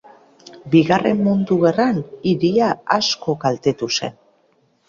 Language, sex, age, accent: Basque, female, 40-49, Mendebalekoa (Araba, Bizkaia, Gipuzkoako mendebaleko herri batzuk)